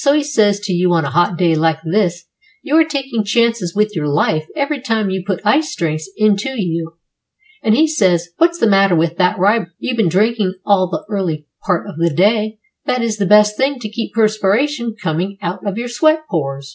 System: none